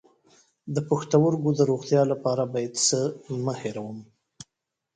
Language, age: Pashto, 40-49